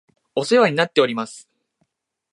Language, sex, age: Japanese, male, 19-29